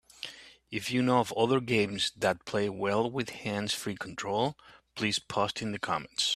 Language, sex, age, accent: English, male, 50-59, United States English